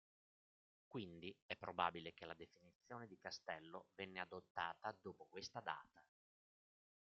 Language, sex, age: Italian, male, 50-59